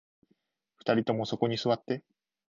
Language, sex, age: Japanese, male, 19-29